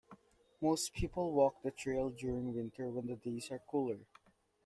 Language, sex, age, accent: English, male, under 19, Filipino